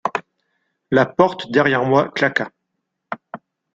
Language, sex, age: French, male, 40-49